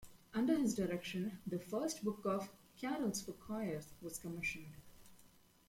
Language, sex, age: English, female, 19-29